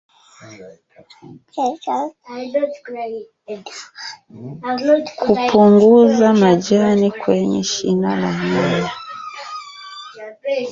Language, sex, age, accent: English, female, 30-39, England English